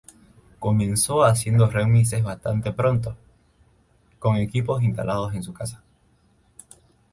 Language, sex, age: Spanish, male, 19-29